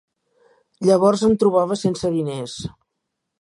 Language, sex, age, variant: Catalan, female, 50-59, Central